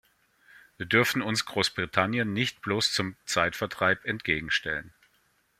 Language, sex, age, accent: German, male, 40-49, Deutschland Deutsch